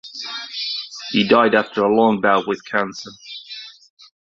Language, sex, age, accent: English, male, 30-39, United States English